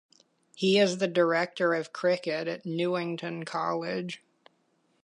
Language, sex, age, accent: English, male, 19-29, United States English